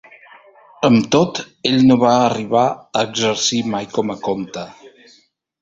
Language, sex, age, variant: Catalan, male, 50-59, Central